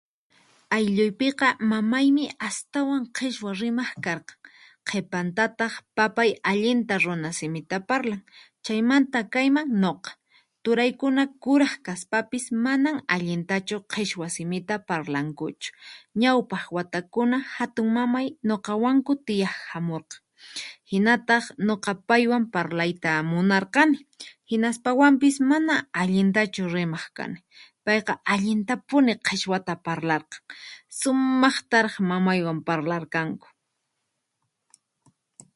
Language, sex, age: Puno Quechua, female, 19-29